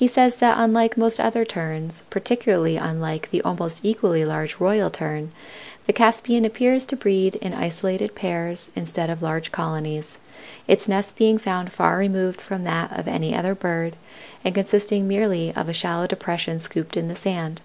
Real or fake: real